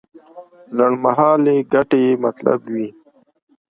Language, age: Pashto, 30-39